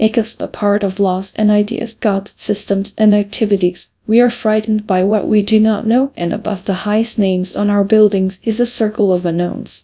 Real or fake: fake